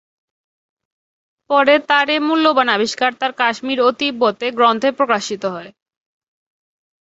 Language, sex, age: Bengali, female, 19-29